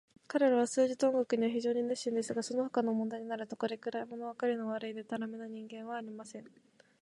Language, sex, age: Japanese, female, 19-29